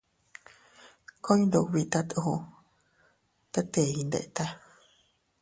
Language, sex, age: Teutila Cuicatec, female, 30-39